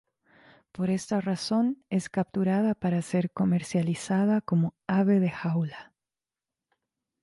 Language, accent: Spanish, México; Andino-Pacífico: Colombia, Perú, Ecuador, oeste de Bolivia y Venezuela andina